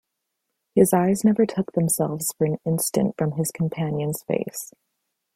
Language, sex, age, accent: English, female, 19-29, United States English